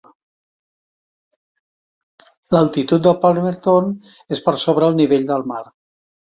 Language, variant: Catalan, Central